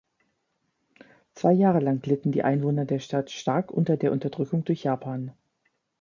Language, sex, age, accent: German, female, 50-59, Deutschland Deutsch